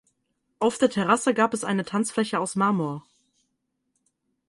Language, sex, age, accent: German, female, 19-29, Deutschland Deutsch